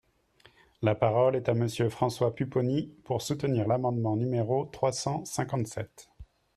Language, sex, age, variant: French, male, 40-49, Français de métropole